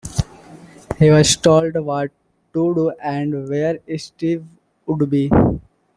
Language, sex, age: English, male, 19-29